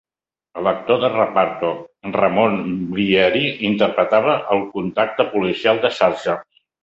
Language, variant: Catalan, Central